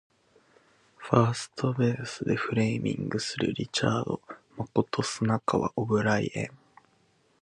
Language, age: Japanese, under 19